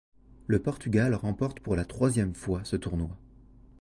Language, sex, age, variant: French, male, 19-29, Français de métropole